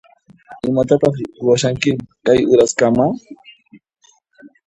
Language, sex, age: Puno Quechua, male, 30-39